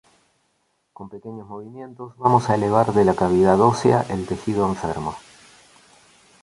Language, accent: Spanish, Rioplatense: Argentina, Uruguay, este de Bolivia, Paraguay